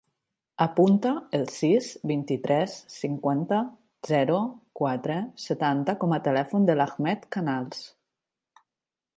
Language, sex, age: Catalan, female, 40-49